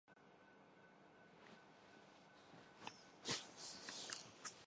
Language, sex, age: Urdu, male, 19-29